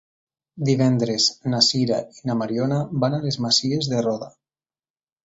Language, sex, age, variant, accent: Catalan, male, 19-29, Valencià central, valencià